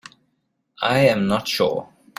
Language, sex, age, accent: English, male, 30-39, Southern African (South Africa, Zimbabwe, Namibia)